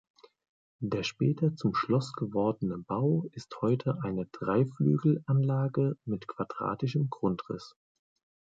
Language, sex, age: German, male, 30-39